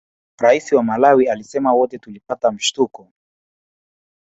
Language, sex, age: Swahili, male, 19-29